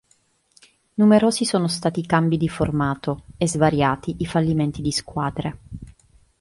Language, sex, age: Italian, female, 30-39